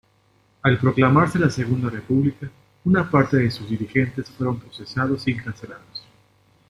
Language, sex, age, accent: Spanish, male, 40-49, México